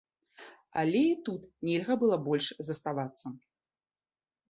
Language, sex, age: Belarusian, female, 30-39